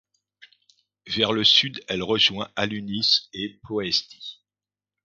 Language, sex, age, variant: French, male, 50-59, Français de métropole